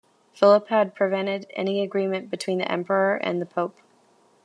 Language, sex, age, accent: English, female, 19-29, United States English